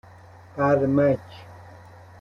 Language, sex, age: Persian, male, 30-39